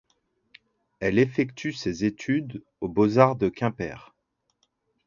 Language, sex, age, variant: French, male, 30-39, Français de métropole